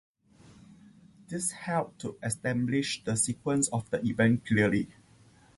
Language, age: English, 19-29